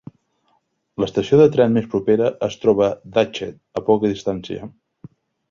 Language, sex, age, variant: Catalan, male, 30-39, Central